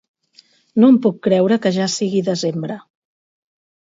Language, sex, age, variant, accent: Catalan, female, 50-59, Central, central